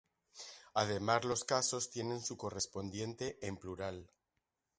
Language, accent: Spanish, España: Centro-Sur peninsular (Madrid, Toledo, Castilla-La Mancha)